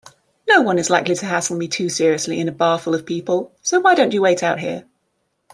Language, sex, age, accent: English, female, 30-39, England English